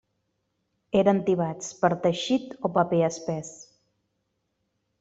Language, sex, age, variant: Catalan, female, 30-39, Nord-Occidental